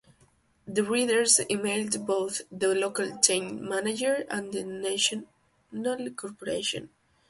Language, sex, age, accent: English, female, 19-29, United States English